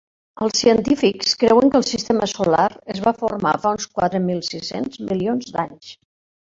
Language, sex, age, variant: Catalan, female, 60-69, Central